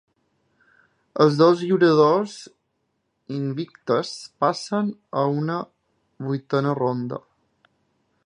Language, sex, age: Catalan, male, 19-29